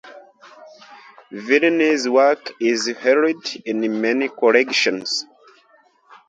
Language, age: English, 19-29